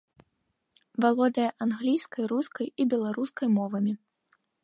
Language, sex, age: Belarusian, female, 19-29